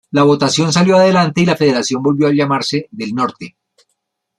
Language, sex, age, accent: Spanish, male, 60-69, Caribe: Cuba, Venezuela, Puerto Rico, República Dominicana, Panamá, Colombia caribeña, México caribeño, Costa del golfo de México